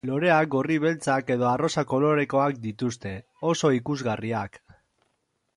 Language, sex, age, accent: Basque, male, 40-49, Mendebalekoa (Araba, Bizkaia, Gipuzkoako mendebaleko herri batzuk)